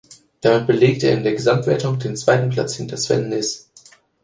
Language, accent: German, Deutschland Deutsch